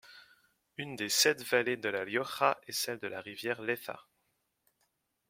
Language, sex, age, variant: French, male, 19-29, Français de métropole